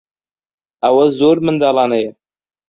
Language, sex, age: Central Kurdish, male, 19-29